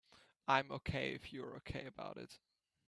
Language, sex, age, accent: English, male, under 19, United States English